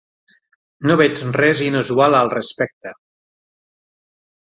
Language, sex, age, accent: Catalan, male, 40-49, central; nord-occidental